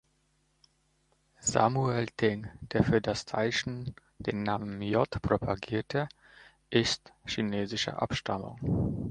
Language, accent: German, Polnisch Deutsch